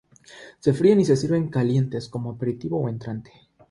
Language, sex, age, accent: Spanish, male, under 19, Andino-Pacífico: Colombia, Perú, Ecuador, oeste de Bolivia y Venezuela andina; Rioplatense: Argentina, Uruguay, este de Bolivia, Paraguay